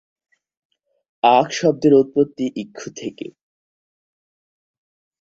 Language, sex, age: Bengali, male, 19-29